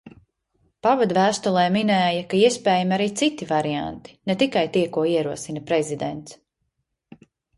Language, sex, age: Latvian, female, 30-39